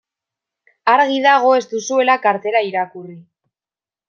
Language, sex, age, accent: Basque, female, 19-29, Mendebalekoa (Araba, Bizkaia, Gipuzkoako mendebaleko herri batzuk)